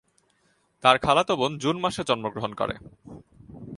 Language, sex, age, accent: Bengali, male, 19-29, প্রমিত